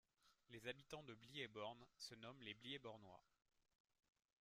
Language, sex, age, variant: French, male, 30-39, Français de métropole